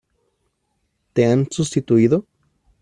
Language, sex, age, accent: Spanish, male, 30-39, México